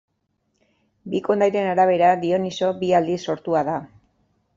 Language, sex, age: Basque, female, 40-49